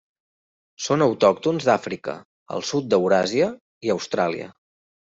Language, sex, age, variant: Catalan, male, 30-39, Central